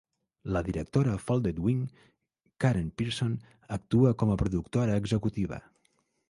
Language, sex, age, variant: Catalan, male, 40-49, Central